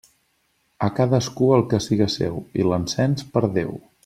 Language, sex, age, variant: Catalan, male, 30-39, Central